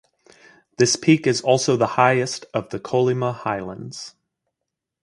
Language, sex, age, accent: English, male, 30-39, United States English